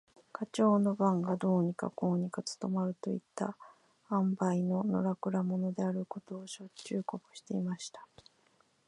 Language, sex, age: Japanese, female, 50-59